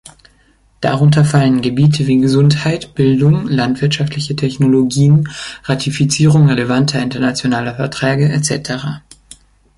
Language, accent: German, Deutschland Deutsch